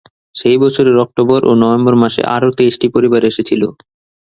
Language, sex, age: Bengali, male, 19-29